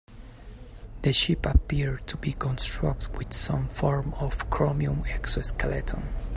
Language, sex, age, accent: English, male, 19-29, England English